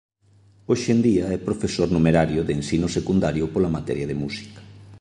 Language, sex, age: Galician, male, 30-39